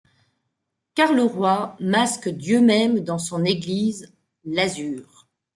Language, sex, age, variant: French, female, 40-49, Français de métropole